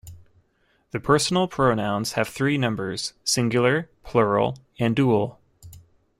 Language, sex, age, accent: English, male, 19-29, United States English